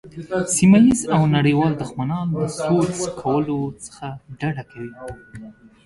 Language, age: Pashto, 30-39